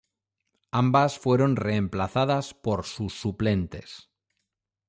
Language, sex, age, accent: Spanish, male, 50-59, España: Norte peninsular (Asturias, Castilla y León, Cantabria, País Vasco, Navarra, Aragón, La Rioja, Guadalajara, Cuenca)